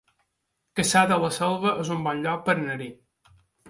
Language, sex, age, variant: Catalan, male, 30-39, Balear